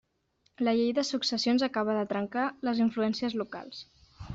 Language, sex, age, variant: Catalan, female, under 19, Central